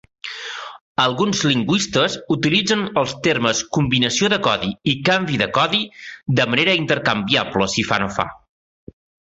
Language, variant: Catalan, Central